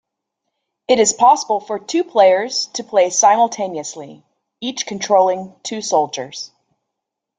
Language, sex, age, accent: English, female, 30-39, United States English